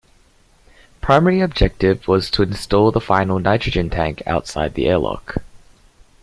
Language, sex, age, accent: English, male, 19-29, Australian English